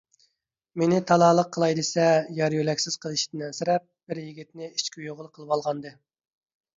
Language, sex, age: Uyghur, male, 30-39